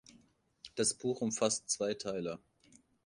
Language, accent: German, Deutschland Deutsch